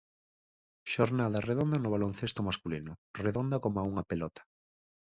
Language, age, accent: Galician, 19-29, Normativo (estándar)